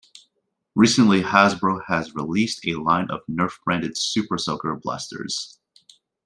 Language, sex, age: English, male, 19-29